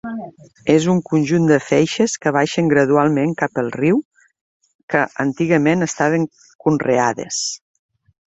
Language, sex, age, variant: Catalan, female, 50-59, Septentrional